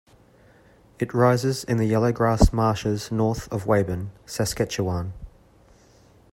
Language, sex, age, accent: English, male, 30-39, Australian English